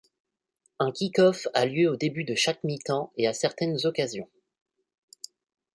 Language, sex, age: French, male, 19-29